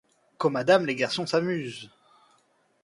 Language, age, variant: French, 19-29, Français de métropole